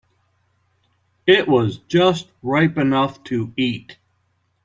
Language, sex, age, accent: English, male, 60-69, United States English